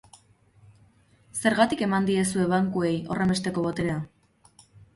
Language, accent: Basque, Erdialdekoa edo Nafarra (Gipuzkoa, Nafarroa)